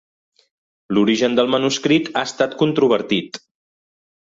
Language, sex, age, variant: Catalan, male, 40-49, Central